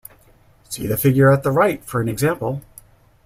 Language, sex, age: English, male, 40-49